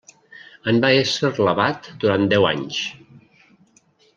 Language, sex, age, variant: Catalan, male, 60-69, Central